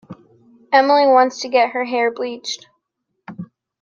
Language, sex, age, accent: English, female, 19-29, United States English